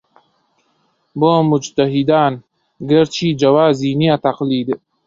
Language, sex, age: Central Kurdish, male, 19-29